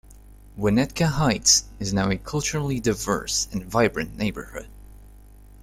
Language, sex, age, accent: English, male, 19-29, United States English